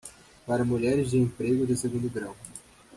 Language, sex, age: Portuguese, male, 19-29